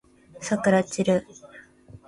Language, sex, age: Japanese, female, 19-29